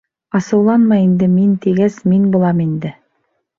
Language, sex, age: Bashkir, female, 40-49